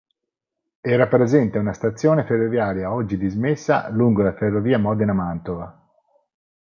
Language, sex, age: Italian, male, 40-49